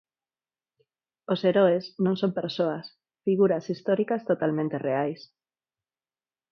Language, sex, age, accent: Galician, female, 30-39, Neofalante